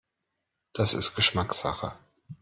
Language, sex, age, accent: German, male, 30-39, Deutschland Deutsch